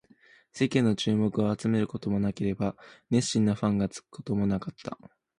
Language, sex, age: Japanese, male, under 19